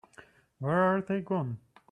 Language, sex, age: English, male, 19-29